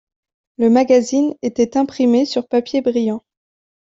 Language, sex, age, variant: French, female, 19-29, Français de métropole